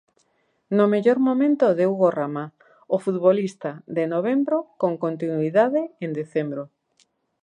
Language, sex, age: Galician, female, 40-49